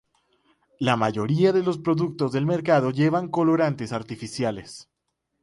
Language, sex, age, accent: Spanish, male, 19-29, Caribe: Cuba, Venezuela, Puerto Rico, República Dominicana, Panamá, Colombia caribeña, México caribeño, Costa del golfo de México